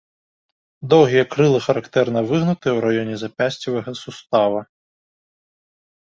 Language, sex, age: Belarusian, male, 19-29